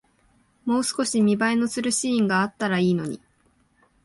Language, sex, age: Japanese, female, 19-29